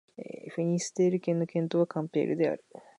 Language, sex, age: Japanese, male, 19-29